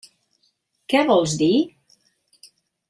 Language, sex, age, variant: Catalan, female, 60-69, Central